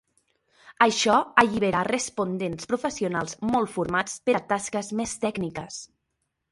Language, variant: Catalan, Central